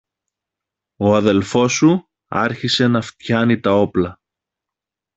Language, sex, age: Greek, male, 40-49